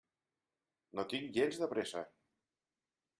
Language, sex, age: Catalan, male, 50-59